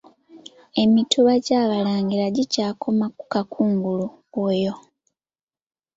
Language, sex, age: Ganda, female, under 19